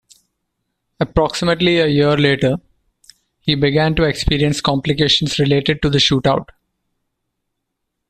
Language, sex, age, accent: English, male, 40-49, India and South Asia (India, Pakistan, Sri Lanka)